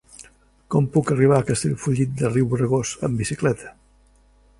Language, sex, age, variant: Catalan, male, 60-69, Central